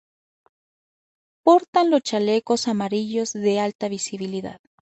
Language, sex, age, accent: Spanish, female, 30-39, México